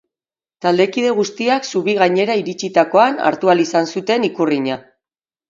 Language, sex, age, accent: Basque, female, 40-49, Mendebalekoa (Araba, Bizkaia, Gipuzkoako mendebaleko herri batzuk)